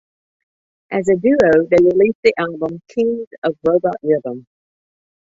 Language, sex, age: English, female, 70-79